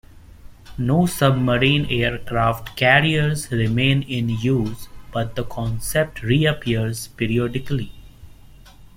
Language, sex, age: English, male, 19-29